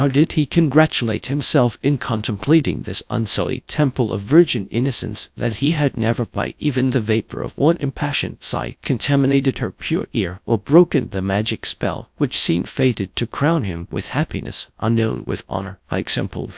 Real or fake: fake